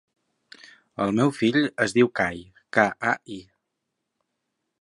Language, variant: Catalan, Central